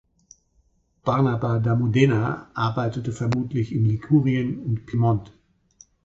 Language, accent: German, Deutschland Deutsch